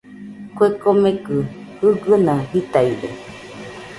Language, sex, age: Nüpode Huitoto, female, 40-49